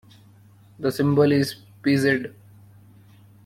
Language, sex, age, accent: English, male, 19-29, India and South Asia (India, Pakistan, Sri Lanka)